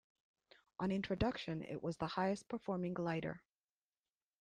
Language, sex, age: English, female, 40-49